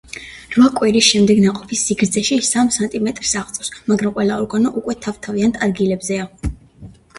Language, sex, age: Georgian, female, 19-29